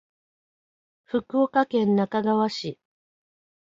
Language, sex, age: Japanese, female, 50-59